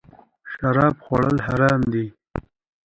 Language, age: Pashto, 19-29